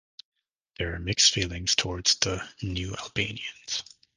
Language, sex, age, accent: English, male, 19-29, United States English